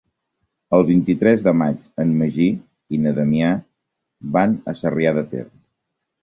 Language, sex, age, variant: Catalan, male, 50-59, Central